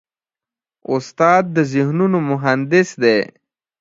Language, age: Pashto, 19-29